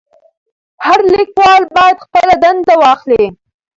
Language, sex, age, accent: Pashto, female, under 19, کندهاری لهجه